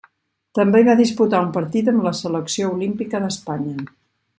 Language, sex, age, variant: Catalan, female, 50-59, Central